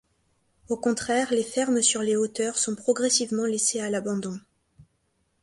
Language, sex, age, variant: French, female, 19-29, Français de métropole